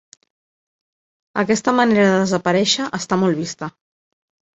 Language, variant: Catalan, Central